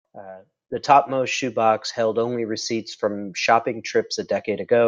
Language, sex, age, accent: English, male, 40-49, United States English